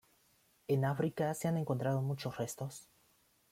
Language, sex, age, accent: Spanish, male, 19-29, México